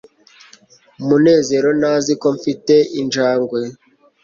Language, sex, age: Kinyarwanda, male, 40-49